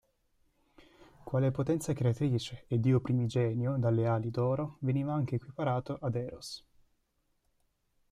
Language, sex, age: Italian, male, 19-29